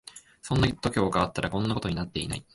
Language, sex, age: Japanese, male, 19-29